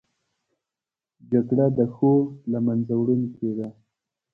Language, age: Pashto, 30-39